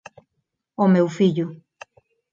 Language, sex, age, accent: Galician, female, 40-49, Neofalante